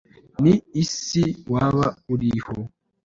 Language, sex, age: Kinyarwanda, male, 19-29